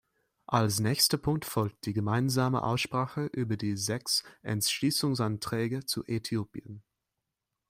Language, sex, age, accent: German, male, 19-29, Deutschland Deutsch